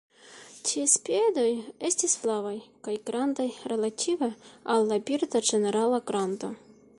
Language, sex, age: Esperanto, female, 19-29